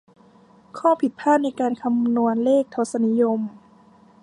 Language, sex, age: Thai, female, 19-29